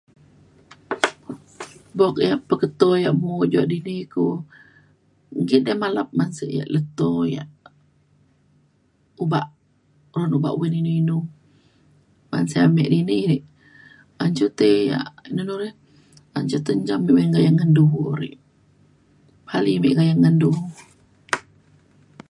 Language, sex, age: Mainstream Kenyah, female, 30-39